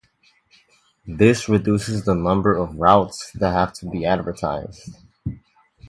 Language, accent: English, United States English